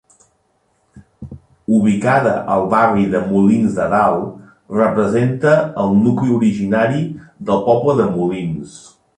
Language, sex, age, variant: Catalan, male, 40-49, Central